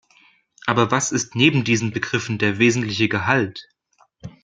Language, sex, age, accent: German, male, 30-39, Deutschland Deutsch